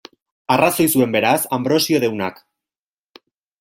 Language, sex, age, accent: Basque, male, 30-39, Erdialdekoa edo Nafarra (Gipuzkoa, Nafarroa)